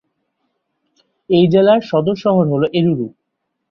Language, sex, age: Bengali, male, 19-29